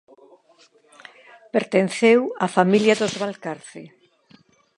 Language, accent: Galician, Normativo (estándar)